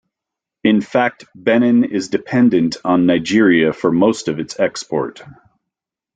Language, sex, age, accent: English, male, 50-59, United States English